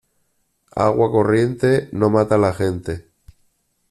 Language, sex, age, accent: Spanish, male, 40-49, España: Norte peninsular (Asturias, Castilla y León, Cantabria, País Vasco, Navarra, Aragón, La Rioja, Guadalajara, Cuenca)